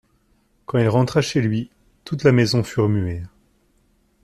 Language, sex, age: French, male, 30-39